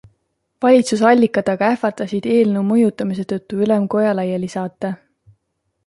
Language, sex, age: Estonian, female, 30-39